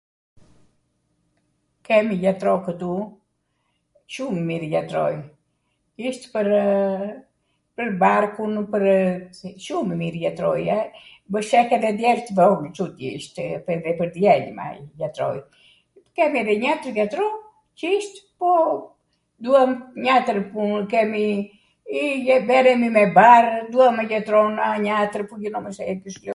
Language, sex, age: Arvanitika Albanian, female, 70-79